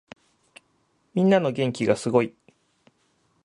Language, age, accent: Japanese, 30-39, 標準